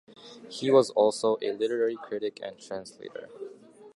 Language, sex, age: English, male, 19-29